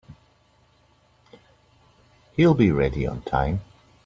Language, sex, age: English, male, 40-49